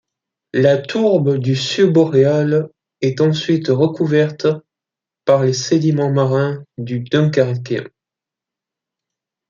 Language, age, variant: French, 19-29, Français de métropole